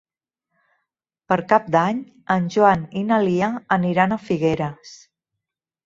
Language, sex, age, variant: Catalan, female, 50-59, Central